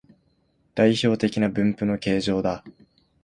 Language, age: Japanese, 19-29